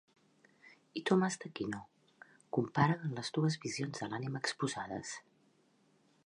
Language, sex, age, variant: Catalan, female, 50-59, Central